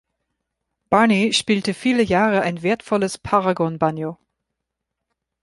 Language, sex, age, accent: German, female, 30-39, Deutschland Deutsch